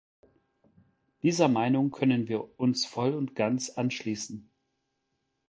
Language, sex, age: German, male, 40-49